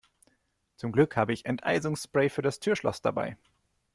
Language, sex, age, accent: German, male, 19-29, Deutschland Deutsch